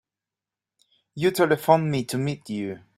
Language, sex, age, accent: English, male, 30-39, Irish English